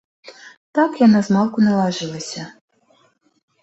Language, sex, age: Belarusian, female, 19-29